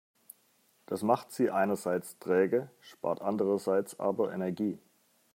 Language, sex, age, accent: German, male, 40-49, Deutschland Deutsch